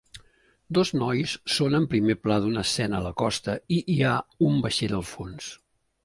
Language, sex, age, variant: Catalan, male, 60-69, Central